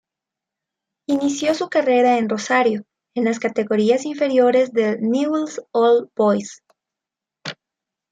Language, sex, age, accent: Spanish, female, 30-39, Andino-Pacífico: Colombia, Perú, Ecuador, oeste de Bolivia y Venezuela andina